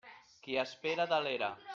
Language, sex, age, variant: Catalan, male, 50-59, Central